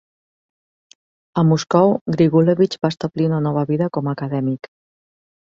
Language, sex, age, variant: Catalan, female, 40-49, Central